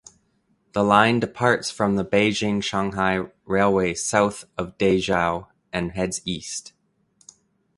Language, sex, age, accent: English, male, 30-39, Canadian English